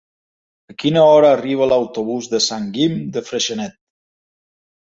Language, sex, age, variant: Catalan, male, 40-49, Balear